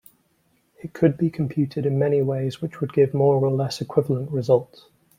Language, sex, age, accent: English, male, 30-39, England English